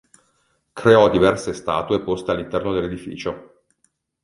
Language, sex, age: Italian, male, 30-39